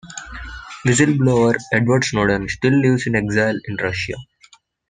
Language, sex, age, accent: English, male, 19-29, India and South Asia (India, Pakistan, Sri Lanka)